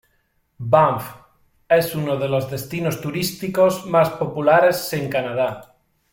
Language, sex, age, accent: Spanish, male, 19-29, España: Sur peninsular (Andalucia, Extremadura, Murcia)